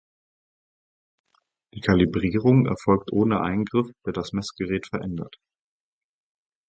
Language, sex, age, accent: German, male, 30-39, Deutschland Deutsch